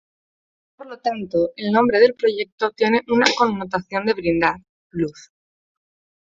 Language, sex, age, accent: Spanish, female, 19-29, España: Norte peninsular (Asturias, Castilla y León, Cantabria, País Vasco, Navarra, Aragón, La Rioja, Guadalajara, Cuenca)